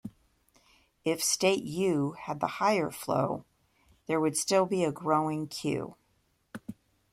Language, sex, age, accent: English, female, 50-59, United States English